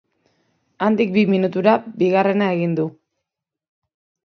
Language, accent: Basque, Mendebalekoa (Araba, Bizkaia, Gipuzkoako mendebaleko herri batzuk)